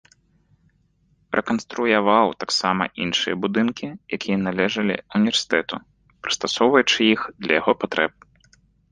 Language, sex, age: Belarusian, male, 19-29